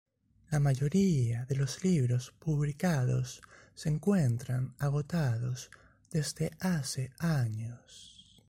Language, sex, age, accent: Spanish, male, 19-29, España: Sur peninsular (Andalucia, Extremadura, Murcia)